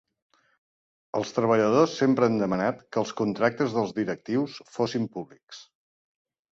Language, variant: Catalan, Central